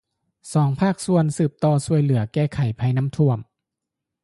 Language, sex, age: Lao, male, 30-39